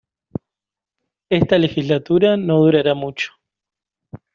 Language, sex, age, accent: Spanish, male, 30-39, Rioplatense: Argentina, Uruguay, este de Bolivia, Paraguay